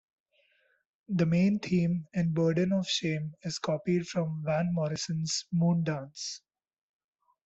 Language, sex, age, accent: English, male, 19-29, India and South Asia (India, Pakistan, Sri Lanka)